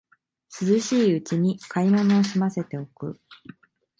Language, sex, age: Japanese, female, 19-29